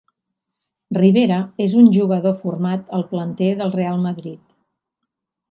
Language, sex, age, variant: Catalan, female, 50-59, Central